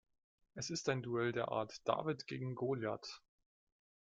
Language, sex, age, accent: German, male, 19-29, Deutschland Deutsch